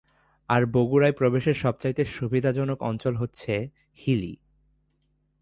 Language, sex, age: Bengali, male, 19-29